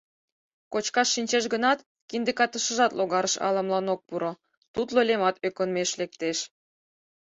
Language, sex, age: Mari, female, 19-29